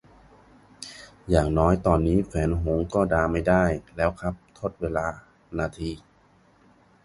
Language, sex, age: Thai, male, 30-39